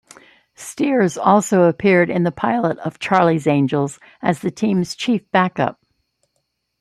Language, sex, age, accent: English, female, 60-69, United States English